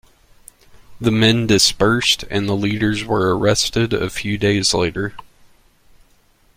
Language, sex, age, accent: English, male, 30-39, United States English